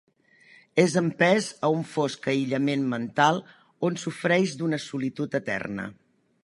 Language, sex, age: Catalan, female, 60-69